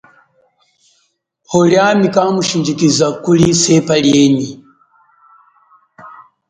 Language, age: Chokwe, 40-49